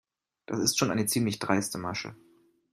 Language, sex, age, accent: German, male, 30-39, Deutschland Deutsch